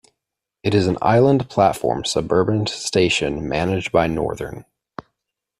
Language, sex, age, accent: English, male, 19-29, United States English